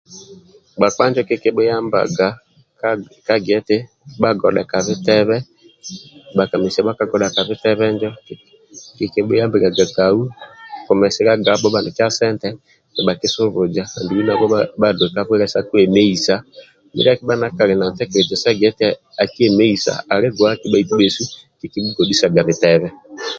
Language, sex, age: Amba (Uganda), male, 30-39